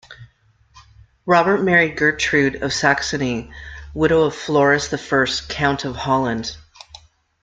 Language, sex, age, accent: English, female, 50-59, United States English